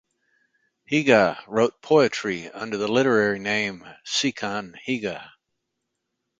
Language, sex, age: English, male, 60-69